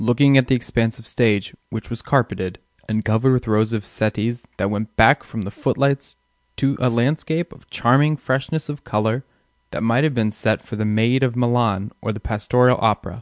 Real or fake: real